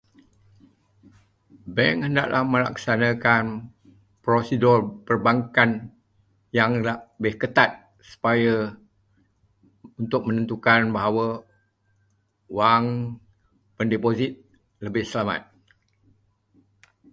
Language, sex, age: Malay, male, 70-79